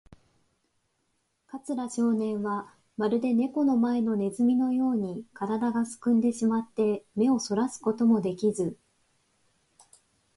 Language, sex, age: Japanese, female, 30-39